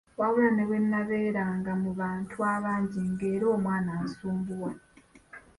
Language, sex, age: Ganda, female, 19-29